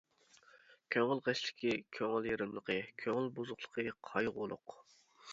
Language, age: Uyghur, 19-29